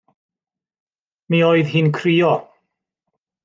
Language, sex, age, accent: Welsh, male, 40-49, Y Deyrnas Unedig Cymraeg